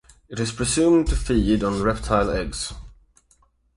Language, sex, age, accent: English, male, 19-29, United States English; England English